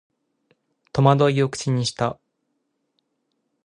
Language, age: Japanese, 19-29